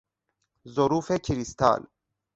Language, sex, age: Persian, male, 30-39